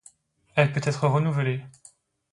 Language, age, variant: French, 19-29, Français de métropole